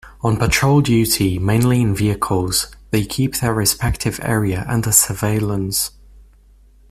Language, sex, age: English, male, 19-29